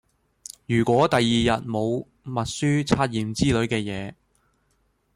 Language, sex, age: Cantonese, male, 19-29